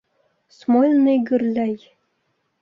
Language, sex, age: Bashkir, female, under 19